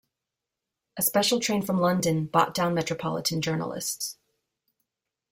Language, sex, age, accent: English, female, 30-39, United States English